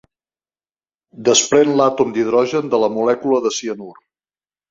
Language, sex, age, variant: Catalan, male, 50-59, Nord-Occidental